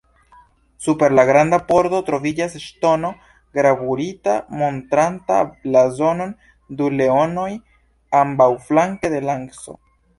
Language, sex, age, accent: Esperanto, male, 19-29, Internacia